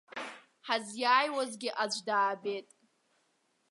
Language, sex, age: Abkhazian, female, under 19